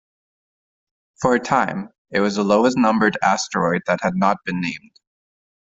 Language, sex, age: English, male, 19-29